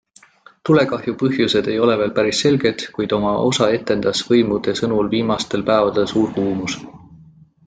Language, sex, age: Estonian, male, 19-29